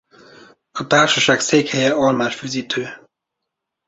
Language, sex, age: Hungarian, male, 30-39